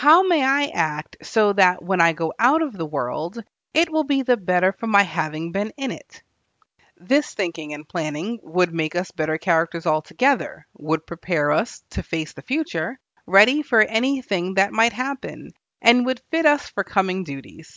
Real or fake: real